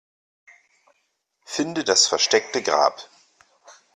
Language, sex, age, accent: German, male, 30-39, Deutschland Deutsch